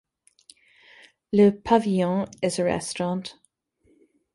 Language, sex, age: English, female, 50-59